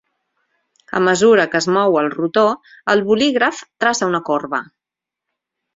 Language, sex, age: Catalan, female, 40-49